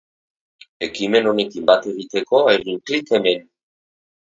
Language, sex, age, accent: Basque, male, 50-59, Erdialdekoa edo Nafarra (Gipuzkoa, Nafarroa)